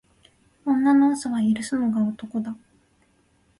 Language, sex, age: Japanese, female, 19-29